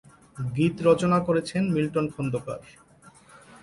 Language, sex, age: Bengali, male, 30-39